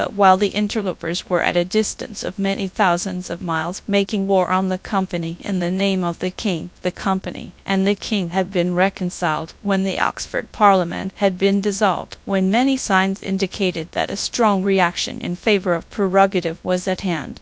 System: TTS, GradTTS